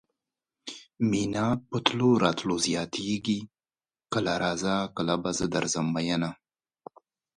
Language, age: Pashto, 50-59